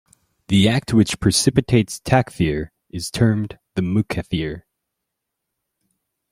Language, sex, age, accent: English, male, 19-29, United States English